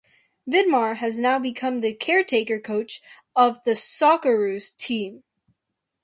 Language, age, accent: English, under 19, United States English